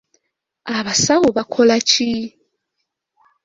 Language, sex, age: Ganda, female, 19-29